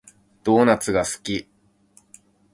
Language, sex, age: Japanese, male, 30-39